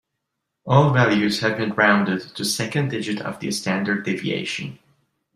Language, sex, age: English, male, 30-39